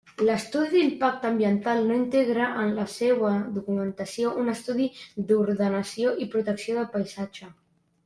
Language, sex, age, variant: Catalan, male, under 19, Central